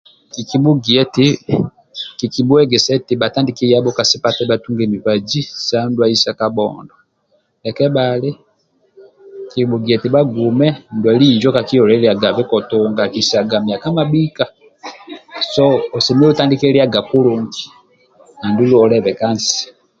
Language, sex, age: Amba (Uganda), male, 30-39